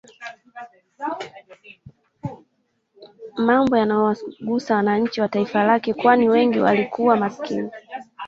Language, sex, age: Swahili, female, 19-29